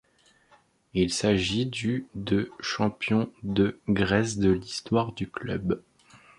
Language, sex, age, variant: French, male, 30-39, Français de métropole